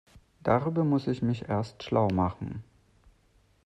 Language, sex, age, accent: German, male, 30-39, Deutschland Deutsch